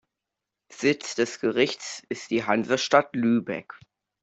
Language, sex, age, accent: German, male, under 19, Deutschland Deutsch